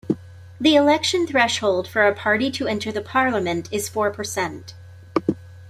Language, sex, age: English, female, 40-49